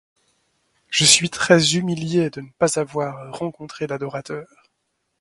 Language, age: French, 40-49